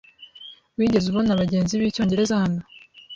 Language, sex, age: Kinyarwanda, female, 19-29